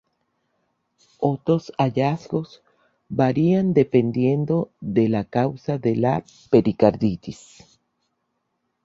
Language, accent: Spanish, Caribe: Cuba, Venezuela, Puerto Rico, República Dominicana, Panamá, Colombia caribeña, México caribeño, Costa del golfo de México